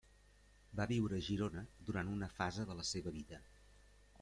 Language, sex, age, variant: Catalan, male, 50-59, Central